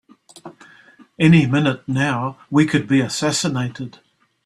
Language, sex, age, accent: English, male, 60-69, New Zealand English